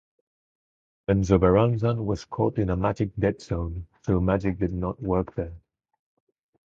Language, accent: English, England English